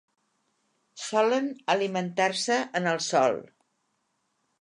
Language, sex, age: Catalan, female, 60-69